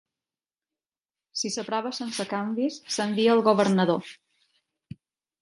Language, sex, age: Catalan, female, 40-49